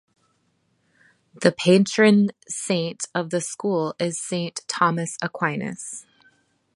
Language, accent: English, United States English